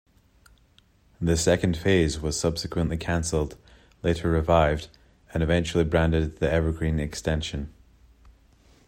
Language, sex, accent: English, male, Scottish English